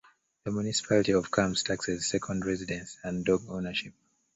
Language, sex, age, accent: English, male, 19-29, United States English